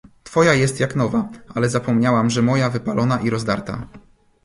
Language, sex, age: Polish, male, 30-39